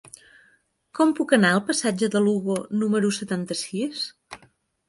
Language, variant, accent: Catalan, Central, Girona